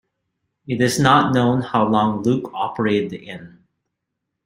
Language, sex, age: English, male, 40-49